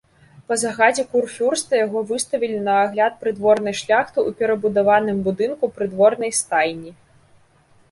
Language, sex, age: Belarusian, female, 19-29